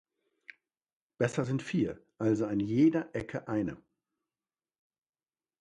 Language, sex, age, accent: German, male, 50-59, Deutschland Deutsch